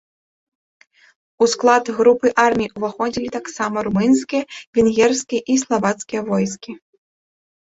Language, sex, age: Belarusian, female, 19-29